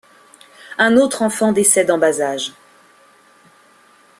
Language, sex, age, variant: French, female, 19-29, Français de métropole